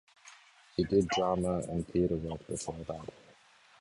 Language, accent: English, Australian English